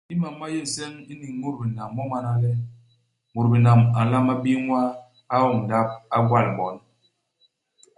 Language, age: Basaa, 40-49